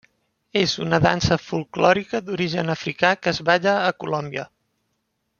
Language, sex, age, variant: Catalan, male, 19-29, Central